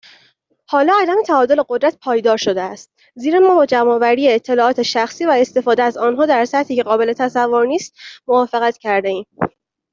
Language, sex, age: Persian, female, 19-29